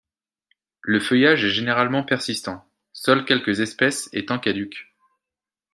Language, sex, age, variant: French, male, 19-29, Français de métropole